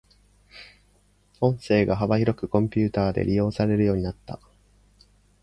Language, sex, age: Japanese, male, 40-49